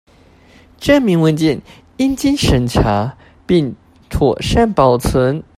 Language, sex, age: Chinese, male, 19-29